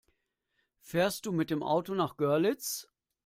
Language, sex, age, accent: German, male, 50-59, Deutschland Deutsch